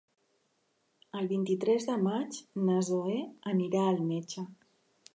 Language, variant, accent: Catalan, Central, central